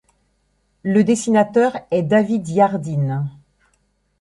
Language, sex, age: French, female, 50-59